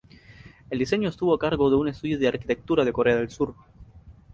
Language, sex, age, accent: Spanish, male, 19-29, América central